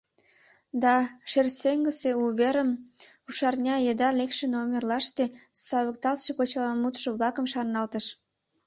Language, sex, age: Mari, female, under 19